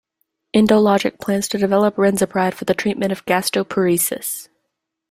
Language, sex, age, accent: English, female, under 19, United States English